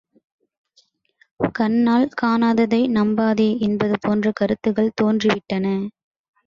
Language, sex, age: Tamil, female, under 19